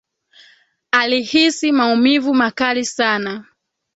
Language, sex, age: Swahili, female, 19-29